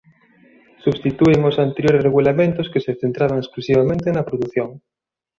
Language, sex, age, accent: Galician, male, 30-39, Normativo (estándar)